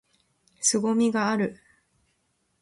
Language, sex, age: Japanese, female, 19-29